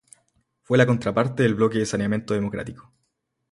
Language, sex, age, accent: Spanish, male, 19-29, Chileno: Chile, Cuyo